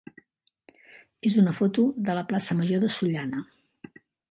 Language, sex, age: Catalan, female, 60-69